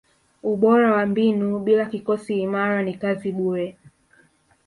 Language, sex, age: Swahili, female, 19-29